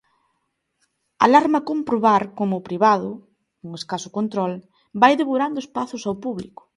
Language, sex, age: Galician, female, 19-29